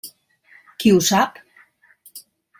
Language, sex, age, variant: Catalan, female, 60-69, Central